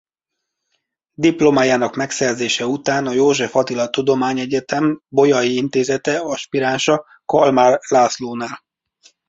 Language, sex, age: Hungarian, male, 30-39